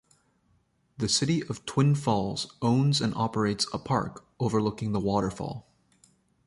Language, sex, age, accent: English, male, 30-39, Canadian English